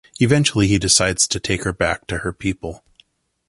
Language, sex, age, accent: English, male, 40-49, United States English